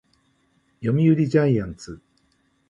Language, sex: Japanese, male